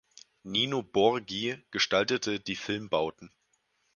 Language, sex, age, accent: German, male, 19-29, Deutschland Deutsch